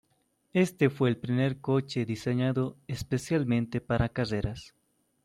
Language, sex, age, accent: Spanish, male, 19-29, Andino-Pacífico: Colombia, Perú, Ecuador, oeste de Bolivia y Venezuela andina